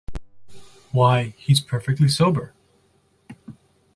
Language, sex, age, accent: English, male, 19-29, United States English